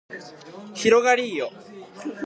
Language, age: Japanese, 19-29